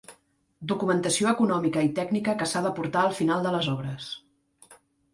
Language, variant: Catalan, Central